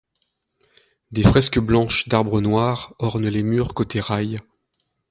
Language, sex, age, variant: French, male, 40-49, Français de métropole